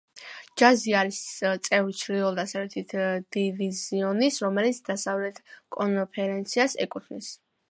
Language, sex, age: Georgian, female, under 19